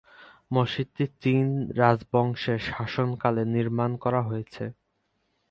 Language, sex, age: Bengali, male, 19-29